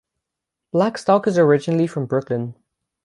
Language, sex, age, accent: English, male, under 19, United States English; England English